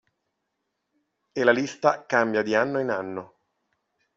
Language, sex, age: Italian, male, 40-49